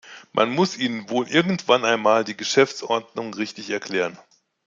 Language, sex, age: German, male, 50-59